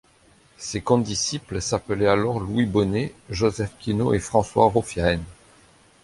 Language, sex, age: French, male, 50-59